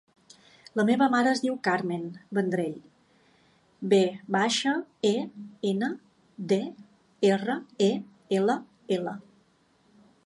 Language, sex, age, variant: Catalan, female, 40-49, Balear